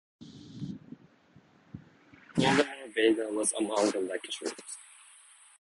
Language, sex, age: English, male, 19-29